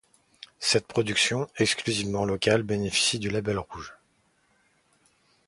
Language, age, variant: French, 40-49, Français de métropole